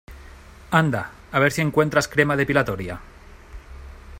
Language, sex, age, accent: Spanish, male, 30-39, España: Norte peninsular (Asturias, Castilla y León, Cantabria, País Vasco, Navarra, Aragón, La Rioja, Guadalajara, Cuenca)